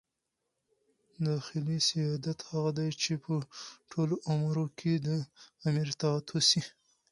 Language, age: Pashto, 19-29